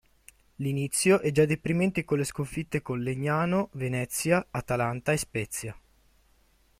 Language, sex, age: Italian, male, 19-29